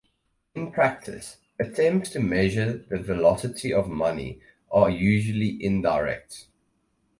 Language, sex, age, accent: English, male, 19-29, Southern African (South Africa, Zimbabwe, Namibia)